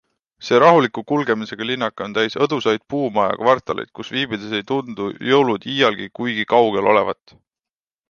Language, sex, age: Estonian, male, 19-29